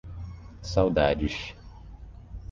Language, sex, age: Portuguese, male, 19-29